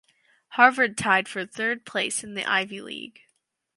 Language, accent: English, Canadian English